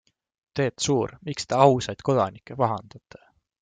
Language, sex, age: Estonian, male, 19-29